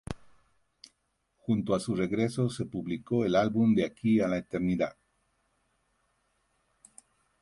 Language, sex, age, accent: Spanish, male, 40-49, Andino-Pacífico: Colombia, Perú, Ecuador, oeste de Bolivia y Venezuela andina